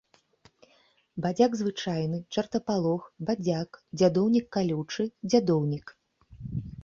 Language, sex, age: Belarusian, female, 30-39